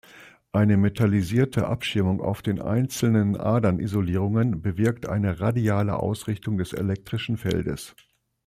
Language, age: German, 60-69